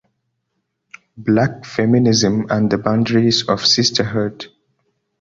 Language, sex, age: English, male, 19-29